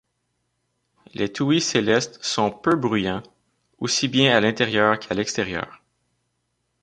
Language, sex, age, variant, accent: French, male, 30-39, Français d'Amérique du Nord, Français du Canada